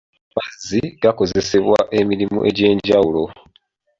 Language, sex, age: Ganda, male, 19-29